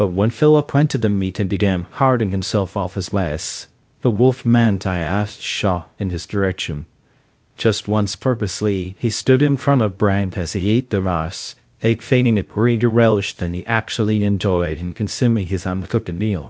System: TTS, VITS